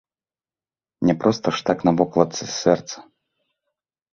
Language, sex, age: Belarusian, male, 30-39